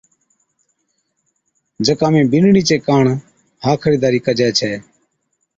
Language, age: Od, 30-39